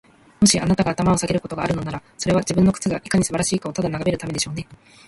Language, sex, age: Japanese, female, 19-29